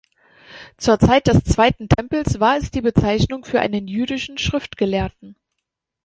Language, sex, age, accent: German, female, 30-39, Deutschland Deutsch